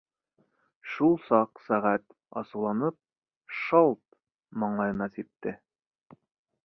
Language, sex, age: Bashkir, male, 19-29